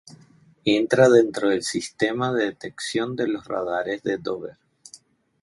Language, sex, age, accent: Spanish, male, 40-49, Caribe: Cuba, Venezuela, Puerto Rico, República Dominicana, Panamá, Colombia caribeña, México caribeño, Costa del golfo de México